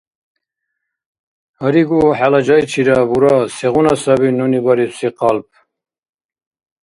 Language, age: Dargwa, 50-59